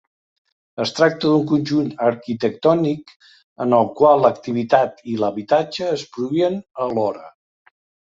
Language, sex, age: Catalan, male, 50-59